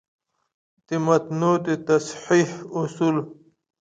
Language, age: Pashto, 30-39